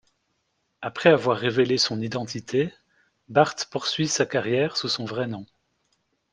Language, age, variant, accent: French, 30-39, Français d'Europe, Français de Belgique